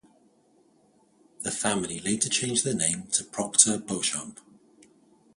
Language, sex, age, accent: English, male, 30-39, England English